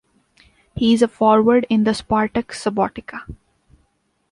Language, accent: English, India and South Asia (India, Pakistan, Sri Lanka)